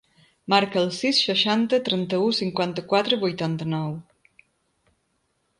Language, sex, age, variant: Catalan, female, 50-59, Balear